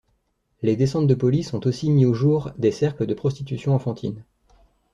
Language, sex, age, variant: French, male, 30-39, Français de métropole